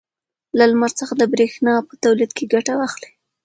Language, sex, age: Pashto, female, 19-29